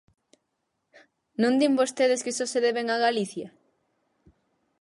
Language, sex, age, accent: Galician, female, under 19, Central (gheada)